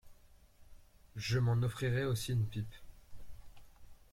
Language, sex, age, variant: French, male, 19-29, Français de métropole